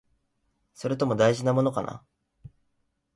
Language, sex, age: Japanese, male, 19-29